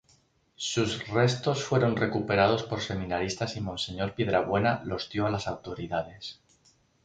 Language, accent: Spanish, España: Centro-Sur peninsular (Madrid, Toledo, Castilla-La Mancha)